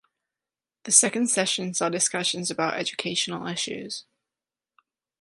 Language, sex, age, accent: English, female, under 19, United States English